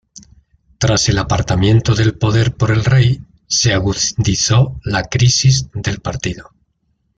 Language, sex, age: Spanish, male, 60-69